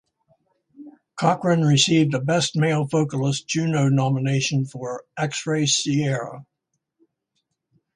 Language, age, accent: English, 60-69, United States English